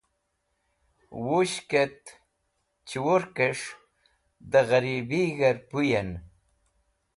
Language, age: Wakhi, 70-79